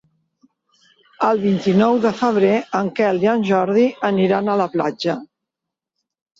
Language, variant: Catalan, Central